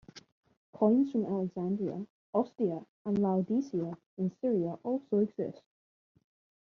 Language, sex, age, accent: English, male, under 19, Scottish English